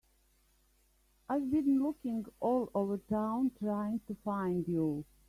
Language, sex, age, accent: English, female, 50-59, Australian English